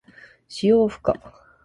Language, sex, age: Japanese, female, 19-29